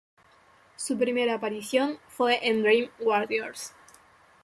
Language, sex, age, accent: Spanish, female, 19-29, Rioplatense: Argentina, Uruguay, este de Bolivia, Paraguay